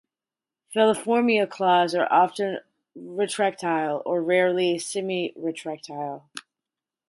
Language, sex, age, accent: English, female, 40-49, United States English